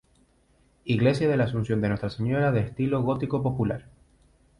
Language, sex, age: Spanish, male, 19-29